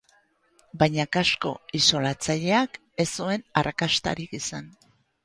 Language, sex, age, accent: Basque, female, 50-59, Erdialdekoa edo Nafarra (Gipuzkoa, Nafarroa)